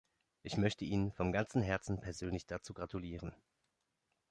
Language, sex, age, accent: German, male, 30-39, Deutschland Deutsch